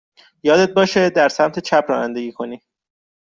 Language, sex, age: Persian, male, 30-39